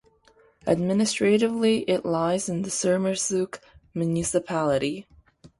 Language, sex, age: English, female, 19-29